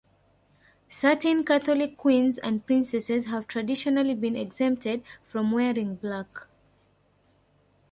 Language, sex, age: English, female, 19-29